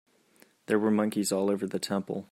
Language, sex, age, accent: English, male, 19-29, United States English